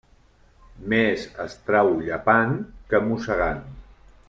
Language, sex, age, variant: Catalan, male, 40-49, Central